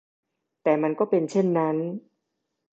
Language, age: Thai, 30-39